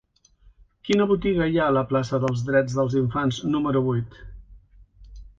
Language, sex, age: Catalan, male, 60-69